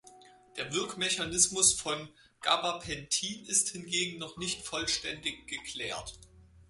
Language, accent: German, Deutschland Deutsch